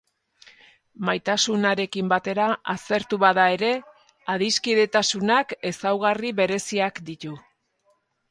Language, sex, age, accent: Basque, female, 50-59, Erdialdekoa edo Nafarra (Gipuzkoa, Nafarroa)